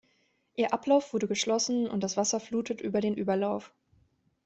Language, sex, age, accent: German, female, 19-29, Deutschland Deutsch